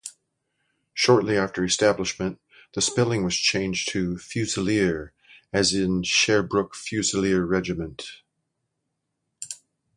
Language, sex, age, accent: English, male, 60-69, United States English